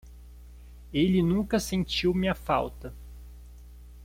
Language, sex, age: Portuguese, male, 30-39